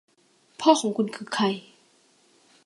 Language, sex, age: Thai, female, 19-29